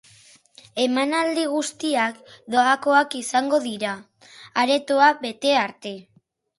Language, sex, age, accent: Basque, female, 40-49, Mendebalekoa (Araba, Bizkaia, Gipuzkoako mendebaleko herri batzuk)